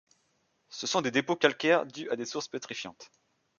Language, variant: French, Français de métropole